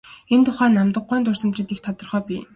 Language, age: Mongolian, 19-29